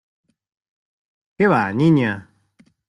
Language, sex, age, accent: Spanish, male, 19-29, Rioplatense: Argentina, Uruguay, este de Bolivia, Paraguay